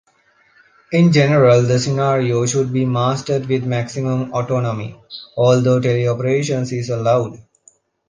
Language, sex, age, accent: English, male, 30-39, India and South Asia (India, Pakistan, Sri Lanka)